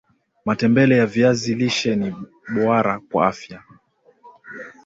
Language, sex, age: Swahili, male, 19-29